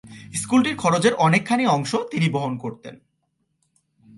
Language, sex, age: Bengali, male, 19-29